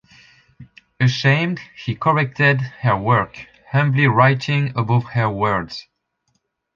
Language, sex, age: English, male, 30-39